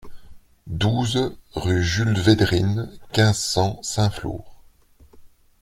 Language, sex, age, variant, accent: French, male, 40-49, Français d'Europe, Français de Belgique